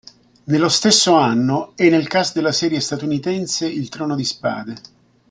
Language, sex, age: Italian, male, 60-69